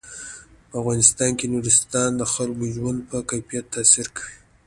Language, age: Pashto, 19-29